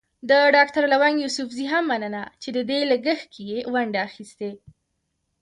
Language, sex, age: Pashto, female, under 19